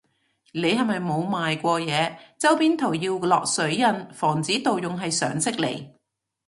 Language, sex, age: Cantonese, female, 40-49